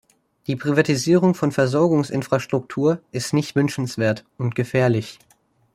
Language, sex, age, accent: German, male, under 19, Deutschland Deutsch